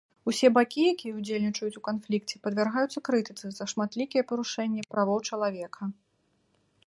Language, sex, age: Belarusian, female, 30-39